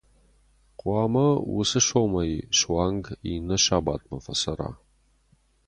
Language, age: Ossetic, 30-39